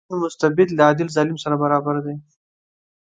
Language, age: Pashto, 19-29